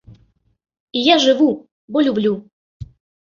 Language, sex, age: Belarusian, female, 19-29